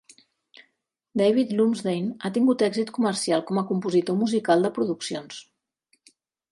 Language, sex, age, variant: Catalan, female, 40-49, Central